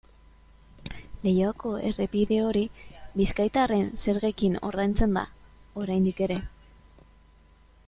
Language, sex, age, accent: Basque, female, 19-29, Mendebalekoa (Araba, Bizkaia, Gipuzkoako mendebaleko herri batzuk)